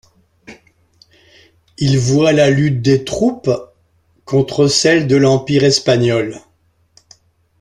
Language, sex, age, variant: French, male, 70-79, Français de métropole